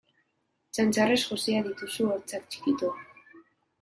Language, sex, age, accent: Basque, female, 19-29, Mendebalekoa (Araba, Bizkaia, Gipuzkoako mendebaleko herri batzuk)